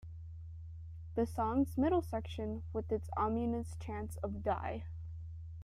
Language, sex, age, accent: English, female, 19-29, United States English